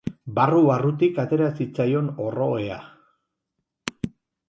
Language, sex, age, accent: Basque, male, 50-59, Erdialdekoa edo Nafarra (Gipuzkoa, Nafarroa)